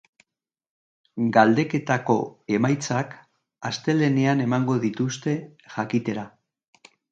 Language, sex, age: Basque, male, 60-69